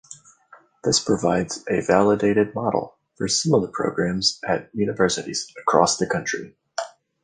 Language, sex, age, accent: English, male, 30-39, United States English